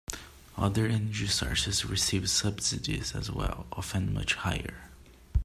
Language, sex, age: English, male, 19-29